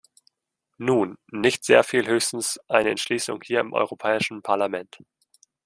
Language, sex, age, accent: German, male, 19-29, Deutschland Deutsch